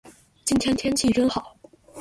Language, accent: Chinese, 出生地：天津市; 普通话